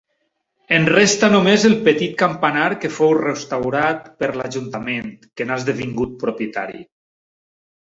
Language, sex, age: Catalan, male, 60-69